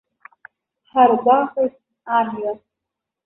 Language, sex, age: Abkhazian, female, under 19